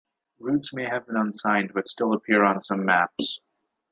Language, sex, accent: English, male, Canadian English